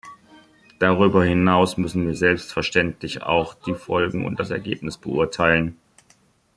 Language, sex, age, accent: German, male, 40-49, Deutschland Deutsch